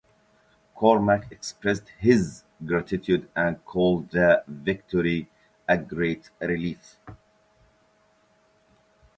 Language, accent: English, England English